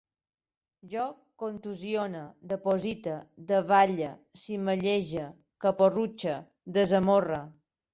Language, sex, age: Catalan, female, 50-59